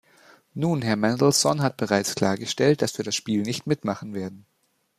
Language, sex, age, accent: German, male, 19-29, Deutschland Deutsch